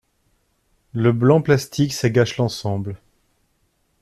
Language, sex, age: French, male, 30-39